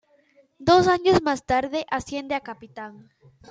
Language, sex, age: Spanish, female, 19-29